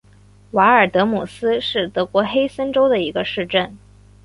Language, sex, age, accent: Chinese, female, 19-29, 出生地：广东省